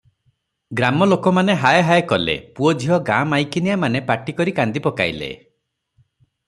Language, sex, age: Odia, male, 30-39